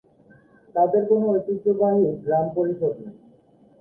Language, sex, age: Bengali, male, 19-29